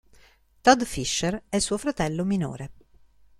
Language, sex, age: Italian, female, 50-59